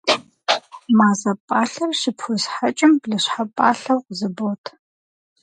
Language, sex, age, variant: Kabardian, female, 30-39, Адыгэбзэ (Къэбэрдей, Кирил, Урысей)